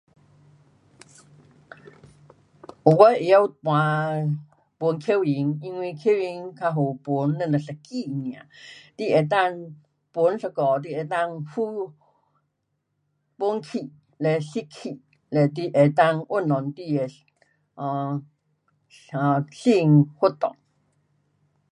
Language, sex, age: Pu-Xian Chinese, female, 70-79